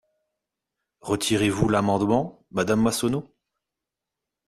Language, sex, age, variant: French, male, 40-49, Français de métropole